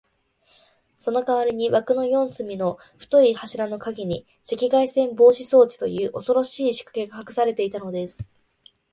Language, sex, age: Japanese, female, 19-29